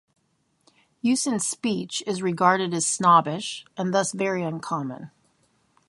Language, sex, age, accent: English, female, 50-59, United States English